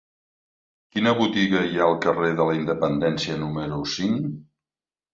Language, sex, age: Catalan, male, 50-59